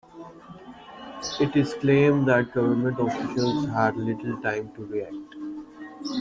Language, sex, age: English, male, 19-29